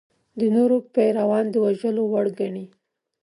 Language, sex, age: Pashto, female, 19-29